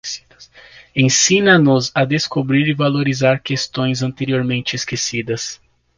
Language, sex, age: Portuguese, male, 30-39